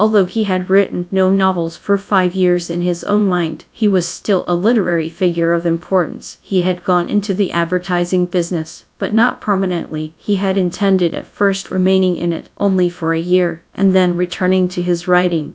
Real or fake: fake